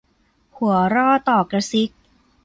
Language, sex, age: Thai, female, 30-39